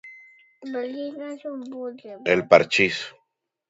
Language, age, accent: Spanish, under 19, Andino-Pacífico: Colombia, Perú, Ecuador, oeste de Bolivia y Venezuela andina